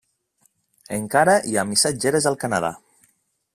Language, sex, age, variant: Catalan, male, 30-39, Nord-Occidental